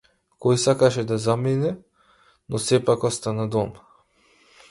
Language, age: Macedonian, 19-29